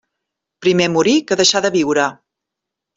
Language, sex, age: Catalan, female, 40-49